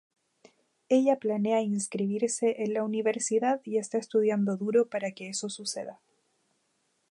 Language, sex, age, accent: Spanish, female, 19-29, Chileno: Chile, Cuyo